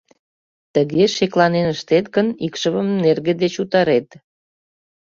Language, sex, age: Mari, female, 40-49